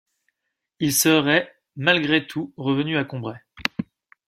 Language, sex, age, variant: French, male, 30-39, Français de métropole